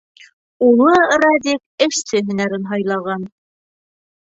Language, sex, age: Bashkir, female, 19-29